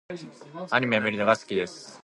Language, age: Japanese, 19-29